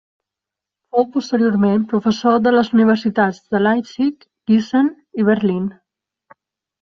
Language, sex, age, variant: Catalan, female, 30-39, Balear